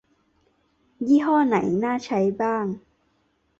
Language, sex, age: Thai, female, 19-29